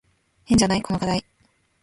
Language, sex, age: Japanese, female, 19-29